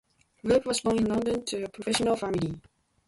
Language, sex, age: English, female, 19-29